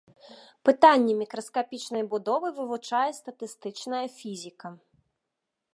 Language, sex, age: Belarusian, female, 30-39